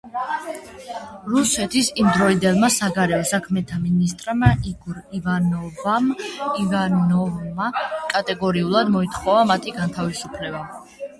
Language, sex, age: Georgian, female, under 19